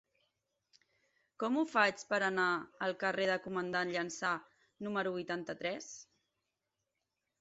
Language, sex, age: Catalan, female, 30-39